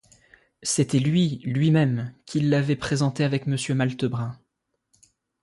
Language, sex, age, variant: French, male, 19-29, Français de métropole